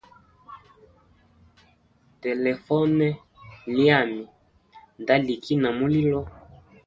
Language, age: Hemba, 19-29